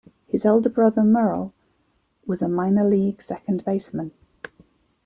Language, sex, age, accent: English, female, 40-49, England English